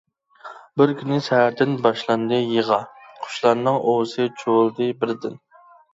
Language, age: Uyghur, 19-29